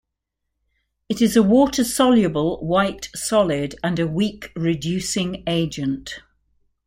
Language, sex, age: English, female, 60-69